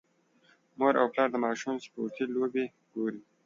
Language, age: Pashto, 19-29